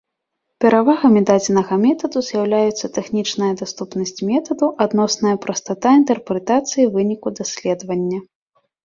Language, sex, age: Belarusian, female, 19-29